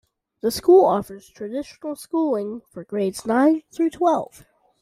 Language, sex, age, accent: English, male, under 19, United States English